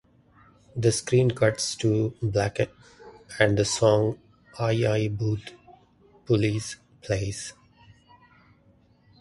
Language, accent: English, India and South Asia (India, Pakistan, Sri Lanka)